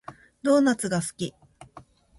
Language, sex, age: Japanese, female, 50-59